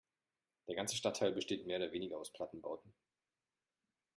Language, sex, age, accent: German, male, 30-39, Deutschland Deutsch